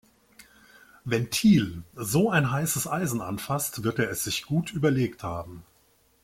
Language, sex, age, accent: German, male, 40-49, Deutschland Deutsch